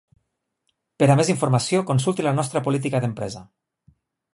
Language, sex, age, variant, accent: Catalan, male, 30-39, Nord-Occidental, nord-occidental